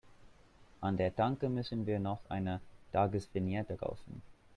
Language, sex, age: German, male, 19-29